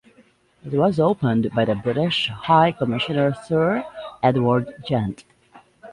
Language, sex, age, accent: English, female, 50-59, United States English